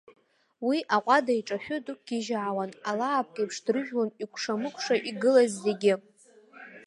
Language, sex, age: Abkhazian, female, 19-29